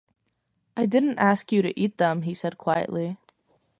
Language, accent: English, United States English